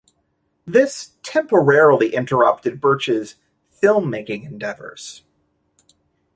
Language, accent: English, United States English